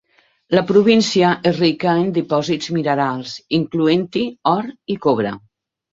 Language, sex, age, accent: Catalan, female, 50-59, balear; central